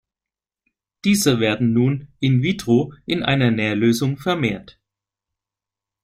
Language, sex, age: German, male, 40-49